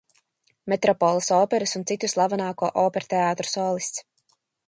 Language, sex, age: Latvian, female, under 19